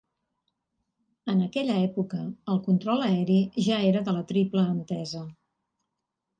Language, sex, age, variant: Catalan, female, 50-59, Central